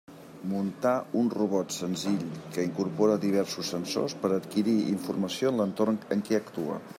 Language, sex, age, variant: Catalan, male, 60-69, Central